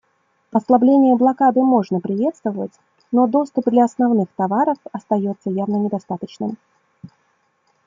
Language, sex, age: Russian, female, 30-39